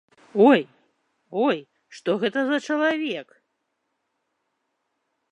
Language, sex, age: Belarusian, female, 30-39